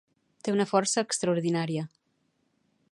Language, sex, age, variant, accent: Catalan, female, 40-49, Central, central